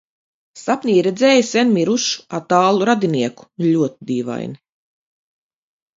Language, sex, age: Latvian, female, 50-59